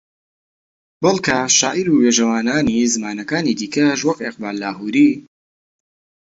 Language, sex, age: Central Kurdish, male, 19-29